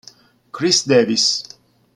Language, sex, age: Italian, male, 60-69